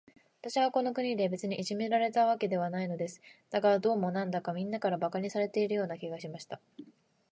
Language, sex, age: Japanese, female, 19-29